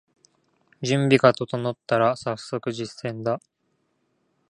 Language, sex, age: Japanese, male, 19-29